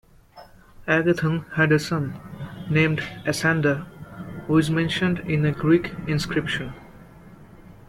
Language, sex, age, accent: English, male, 19-29, India and South Asia (India, Pakistan, Sri Lanka)